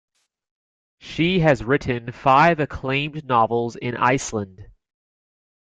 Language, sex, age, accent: English, male, 19-29, United States English